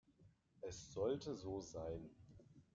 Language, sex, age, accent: German, male, 19-29, Deutschland Deutsch